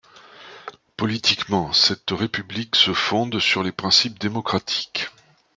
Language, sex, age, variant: French, male, 60-69, Français de métropole